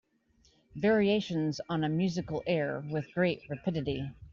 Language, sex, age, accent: English, female, 40-49, United States English